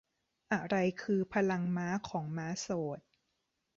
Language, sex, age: Thai, female, 30-39